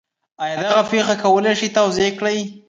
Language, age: Pashto, 19-29